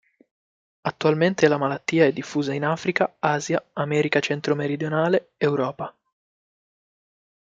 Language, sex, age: Italian, male, 19-29